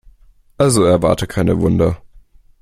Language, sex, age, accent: German, male, under 19, Deutschland Deutsch